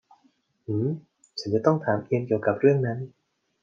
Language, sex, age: Thai, male, 40-49